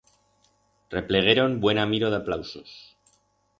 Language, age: Aragonese, 40-49